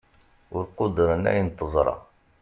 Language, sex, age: Kabyle, male, 40-49